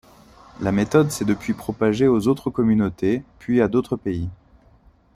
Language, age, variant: French, 40-49, Français de métropole